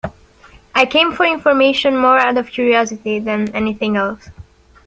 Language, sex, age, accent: English, female, under 19, United States English